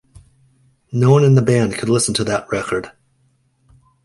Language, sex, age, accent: English, male, 40-49, United States English